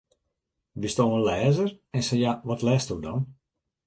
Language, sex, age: Western Frisian, male, 50-59